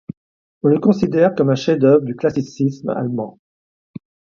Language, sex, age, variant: French, male, 60-69, Français de métropole